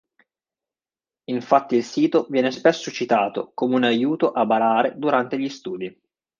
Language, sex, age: Italian, male, 30-39